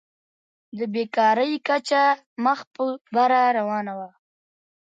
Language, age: Pashto, 30-39